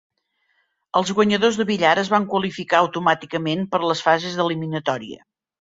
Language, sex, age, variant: Catalan, female, 60-69, Central